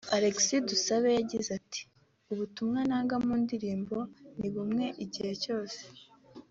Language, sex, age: Kinyarwanda, female, 19-29